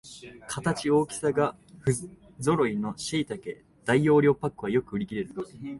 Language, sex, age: Japanese, male, 19-29